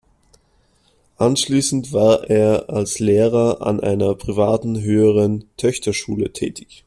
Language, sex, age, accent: German, male, 19-29, Österreichisches Deutsch